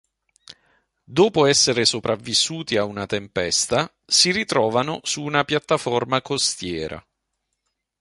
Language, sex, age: Italian, male, 40-49